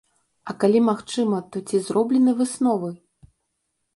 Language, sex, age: Belarusian, female, 40-49